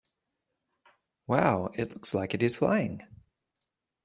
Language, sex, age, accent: English, male, 40-49, Australian English